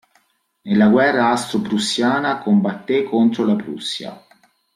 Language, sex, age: Italian, male, 40-49